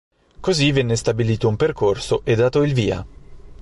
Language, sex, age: Italian, male, 30-39